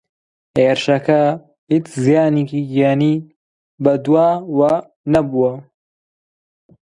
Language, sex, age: Central Kurdish, male, 19-29